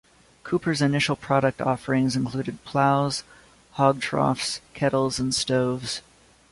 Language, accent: English, United States English